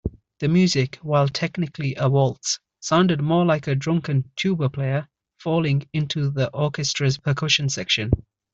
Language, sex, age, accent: English, male, 30-39, England English